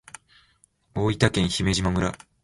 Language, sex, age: Japanese, male, 19-29